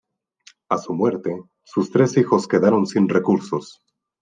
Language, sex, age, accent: Spanish, male, 30-39, México